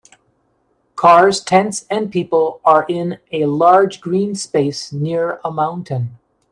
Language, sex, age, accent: English, male, 50-59, United States English